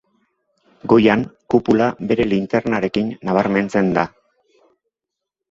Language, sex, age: Basque, male, 50-59